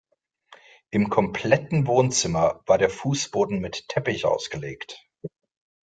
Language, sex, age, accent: German, male, 30-39, Deutschland Deutsch